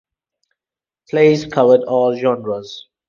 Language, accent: English, England English